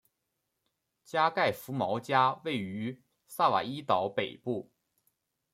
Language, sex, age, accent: Chinese, male, under 19, 出生地：黑龙江省